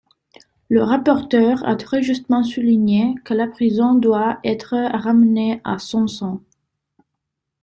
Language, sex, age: French, female, 30-39